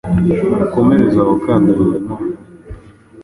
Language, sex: Kinyarwanda, male